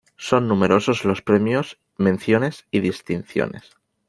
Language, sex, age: Spanish, male, 19-29